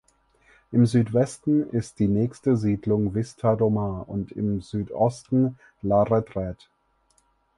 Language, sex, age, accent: German, male, 30-39, Deutschland Deutsch